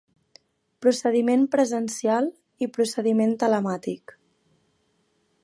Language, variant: Catalan, Balear